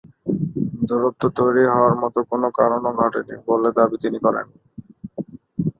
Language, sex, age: Bengali, male, 19-29